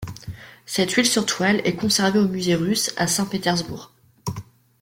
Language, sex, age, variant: French, female, 19-29, Français de métropole